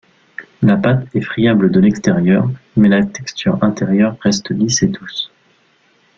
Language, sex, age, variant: French, male, 19-29, Français de métropole